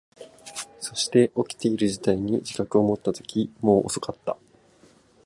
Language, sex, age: Japanese, male, 19-29